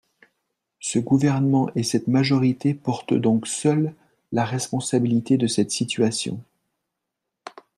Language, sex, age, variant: French, male, 40-49, Français de métropole